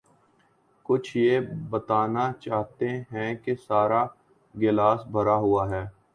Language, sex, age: Urdu, male, 19-29